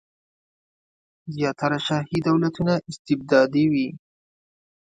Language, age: Pashto, 19-29